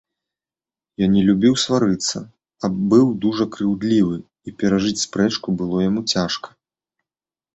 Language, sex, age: Belarusian, male, 30-39